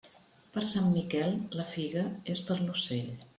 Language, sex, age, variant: Catalan, female, 50-59, Central